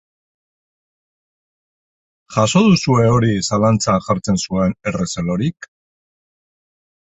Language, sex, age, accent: Basque, male, 50-59, Mendebalekoa (Araba, Bizkaia, Gipuzkoako mendebaleko herri batzuk)